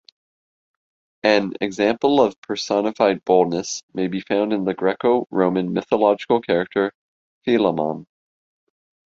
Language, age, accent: English, 30-39, Canadian English